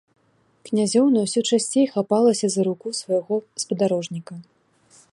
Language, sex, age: Belarusian, female, 19-29